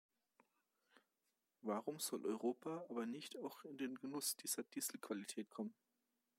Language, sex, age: German, male, 19-29